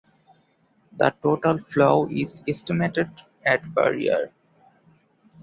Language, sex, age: English, male, under 19